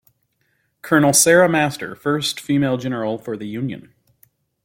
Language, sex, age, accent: English, male, 40-49, United States English